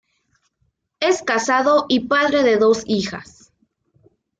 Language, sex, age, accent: Spanish, female, under 19, México